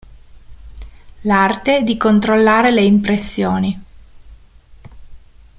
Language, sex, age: Italian, male, 30-39